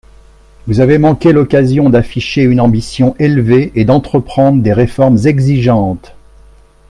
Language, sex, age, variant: French, male, 60-69, Français de métropole